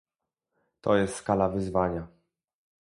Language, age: Polish, 19-29